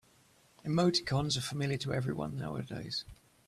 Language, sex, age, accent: English, male, 50-59, England English